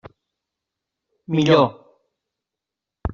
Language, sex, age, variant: Catalan, male, 40-49, Central